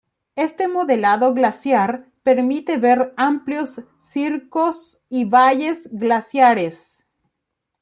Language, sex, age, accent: Spanish, female, 30-39, Rioplatense: Argentina, Uruguay, este de Bolivia, Paraguay